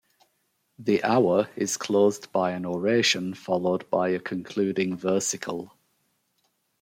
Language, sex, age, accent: English, male, 40-49, England English